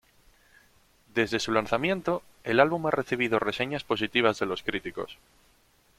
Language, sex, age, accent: Spanish, male, 19-29, España: Norte peninsular (Asturias, Castilla y León, Cantabria, País Vasco, Navarra, Aragón, La Rioja, Guadalajara, Cuenca)